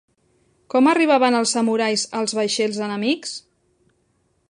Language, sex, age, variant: Catalan, female, 40-49, Central